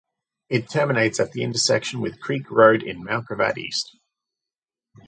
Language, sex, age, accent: English, male, 30-39, Australian English